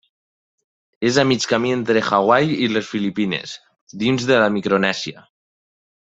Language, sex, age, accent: Catalan, male, 19-29, valencià